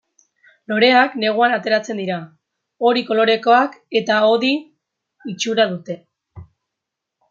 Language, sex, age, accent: Basque, female, under 19, Erdialdekoa edo Nafarra (Gipuzkoa, Nafarroa)